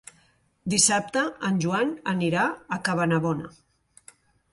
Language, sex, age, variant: Catalan, female, 40-49, Central